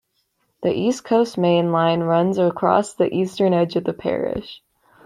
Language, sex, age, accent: English, female, under 19, United States English